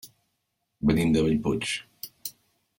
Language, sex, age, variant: Catalan, male, 50-59, Central